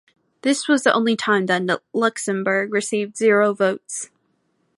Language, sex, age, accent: English, female, under 19, United States English